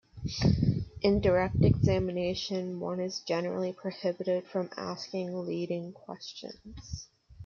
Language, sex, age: English, female, 19-29